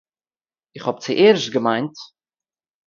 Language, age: Yiddish, 30-39